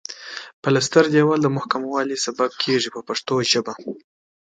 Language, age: Pashto, 19-29